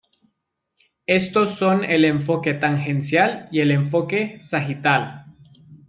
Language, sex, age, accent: Spanish, male, 19-29, Andino-Pacífico: Colombia, Perú, Ecuador, oeste de Bolivia y Venezuela andina